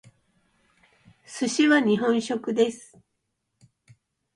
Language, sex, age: Japanese, female, 60-69